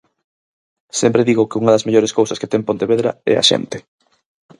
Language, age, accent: Galician, 19-29, Normativo (estándar)